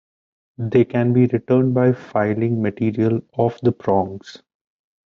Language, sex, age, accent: English, male, 19-29, India and South Asia (India, Pakistan, Sri Lanka)